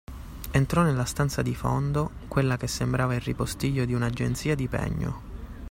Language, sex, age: Italian, male, 19-29